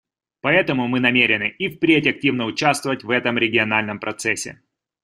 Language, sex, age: Russian, male, 30-39